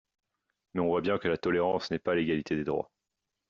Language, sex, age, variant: French, male, 19-29, Français de métropole